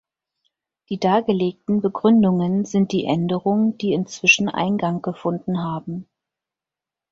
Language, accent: German, Deutschland Deutsch